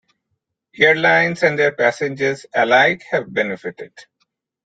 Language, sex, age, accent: English, male, 40-49, India and South Asia (India, Pakistan, Sri Lanka)